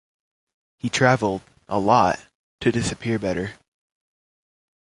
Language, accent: English, United States English